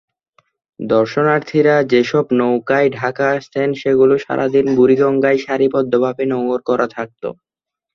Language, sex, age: Bengali, male, 19-29